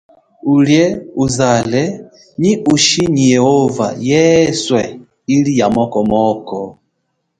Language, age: Chokwe, 30-39